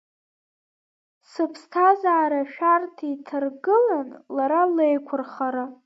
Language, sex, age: Abkhazian, female, under 19